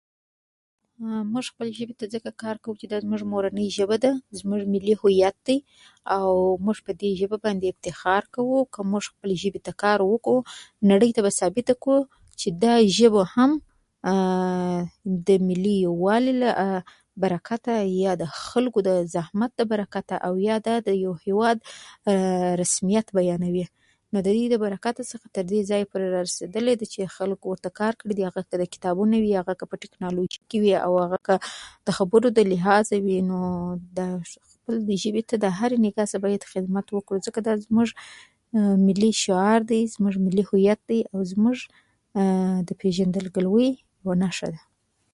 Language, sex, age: Pashto, female, 19-29